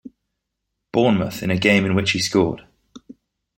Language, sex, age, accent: English, male, 30-39, England English